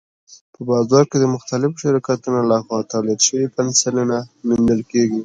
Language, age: Pashto, under 19